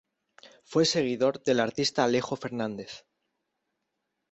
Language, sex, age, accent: Spanish, male, 19-29, España: Centro-Sur peninsular (Madrid, Toledo, Castilla-La Mancha)